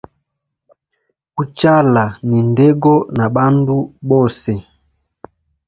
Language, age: Hemba, 19-29